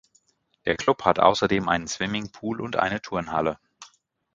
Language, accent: German, Deutschland Deutsch